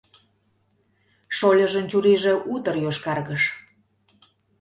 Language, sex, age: Mari, female, 30-39